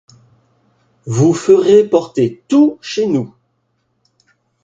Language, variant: French, Français de métropole